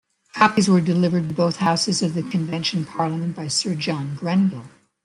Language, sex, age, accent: English, female, 70-79, United States English